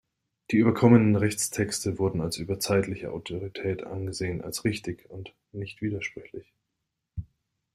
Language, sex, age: German, male, 30-39